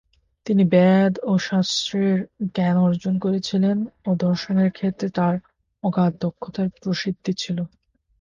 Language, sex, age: Bengali, male, 19-29